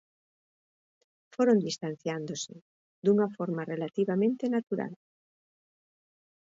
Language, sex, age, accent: Galician, female, 50-59, Oriental (común en zona oriental)